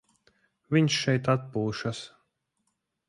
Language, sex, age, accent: Latvian, male, 30-39, bez akcenta